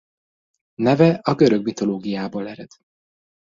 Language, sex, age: Hungarian, male, 30-39